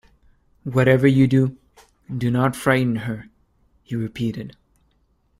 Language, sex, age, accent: English, male, 19-29, United States English